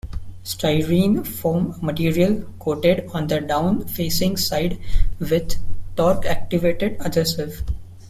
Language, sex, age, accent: English, male, 19-29, India and South Asia (India, Pakistan, Sri Lanka)